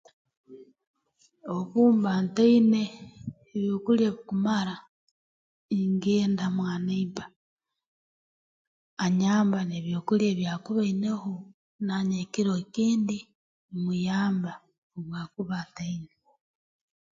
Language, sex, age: Tooro, female, 19-29